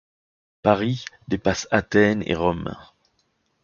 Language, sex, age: French, male, 40-49